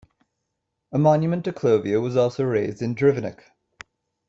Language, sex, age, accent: English, male, 19-29, United States English